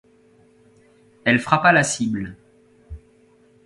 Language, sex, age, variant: French, male, 30-39, Français de métropole